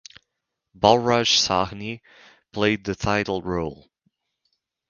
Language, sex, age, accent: English, male, 19-29, United States English